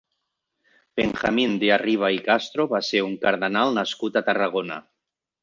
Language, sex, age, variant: Catalan, male, 50-59, Central